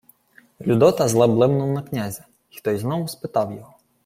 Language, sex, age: Ukrainian, male, 19-29